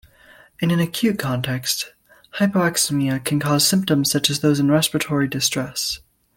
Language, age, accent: English, under 19, United States English